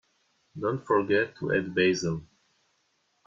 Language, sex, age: English, male, 19-29